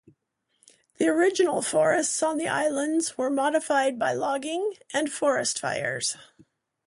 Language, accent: English, United States English